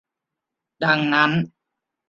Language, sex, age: Thai, male, under 19